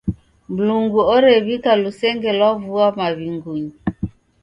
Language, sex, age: Taita, female, 60-69